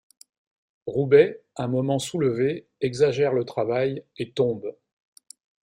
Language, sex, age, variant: French, male, 50-59, Français de métropole